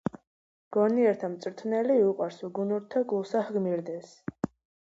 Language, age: Georgian, under 19